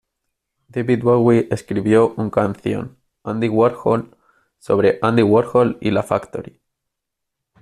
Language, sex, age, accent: Spanish, male, 19-29, España: Centro-Sur peninsular (Madrid, Toledo, Castilla-La Mancha)